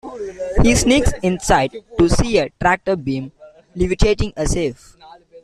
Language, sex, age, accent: English, male, 19-29, India and South Asia (India, Pakistan, Sri Lanka)